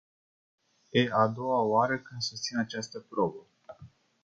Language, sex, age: Romanian, male, 19-29